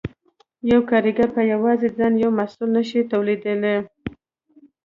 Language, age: Pashto, 19-29